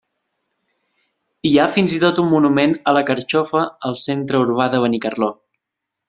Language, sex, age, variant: Catalan, male, 19-29, Central